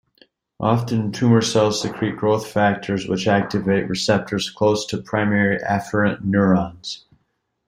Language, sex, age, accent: English, male, 30-39, United States English